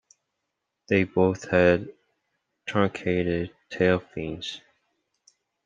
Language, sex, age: English, male, 19-29